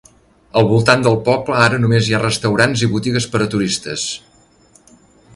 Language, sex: Catalan, male